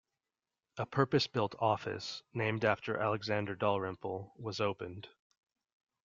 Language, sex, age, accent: English, male, 30-39, United States English